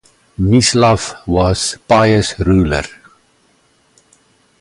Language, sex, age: English, male, 60-69